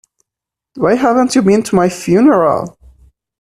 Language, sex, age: English, male, 19-29